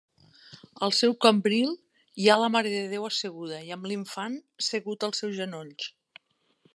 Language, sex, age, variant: Catalan, female, 50-59, Nord-Occidental